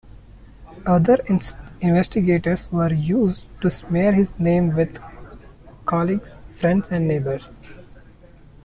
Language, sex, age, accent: English, male, 19-29, India and South Asia (India, Pakistan, Sri Lanka)